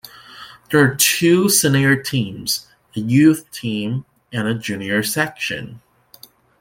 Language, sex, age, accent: English, male, 30-39, Canadian English